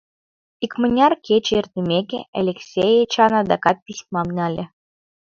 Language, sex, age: Mari, female, 19-29